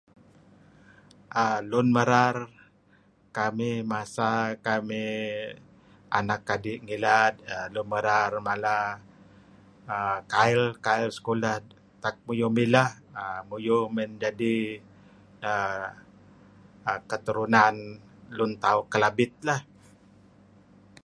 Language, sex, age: Kelabit, male, 60-69